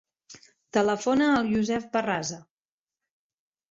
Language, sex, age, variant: Catalan, female, 50-59, Central